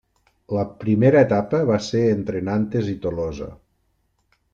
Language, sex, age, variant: Catalan, male, 40-49, Nord-Occidental